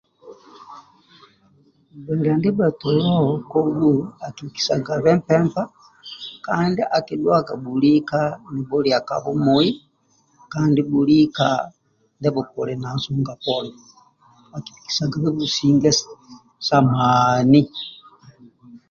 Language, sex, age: Amba (Uganda), male, 60-69